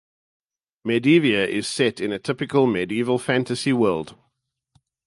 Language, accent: English, Southern African (South Africa, Zimbabwe, Namibia)